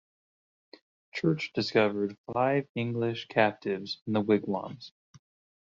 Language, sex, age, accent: English, male, 30-39, United States English